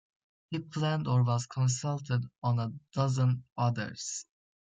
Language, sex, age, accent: English, male, under 19, United States English